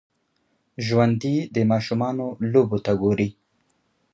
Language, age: Pashto, 30-39